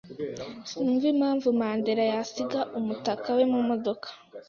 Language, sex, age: Kinyarwanda, female, 19-29